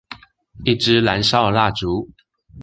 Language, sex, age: Chinese, male, under 19